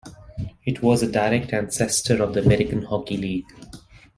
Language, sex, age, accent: English, male, 30-39, India and South Asia (India, Pakistan, Sri Lanka)